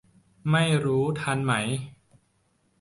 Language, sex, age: Thai, male, 19-29